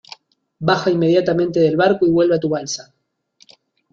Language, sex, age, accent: Spanish, male, 40-49, Rioplatense: Argentina, Uruguay, este de Bolivia, Paraguay